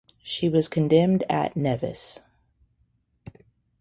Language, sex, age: English, female, 40-49